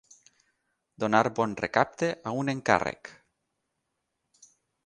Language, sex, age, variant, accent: Catalan, male, 30-39, Valencià meridional, central; valencià